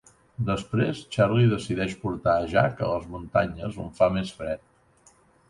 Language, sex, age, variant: Catalan, male, 60-69, Central